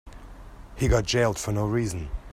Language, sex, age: English, male, 30-39